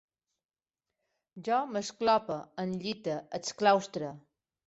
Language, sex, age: Catalan, female, 50-59